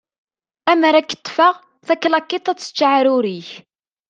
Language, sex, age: Kabyle, female, 30-39